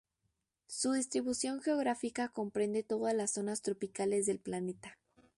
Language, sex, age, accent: Spanish, female, under 19, México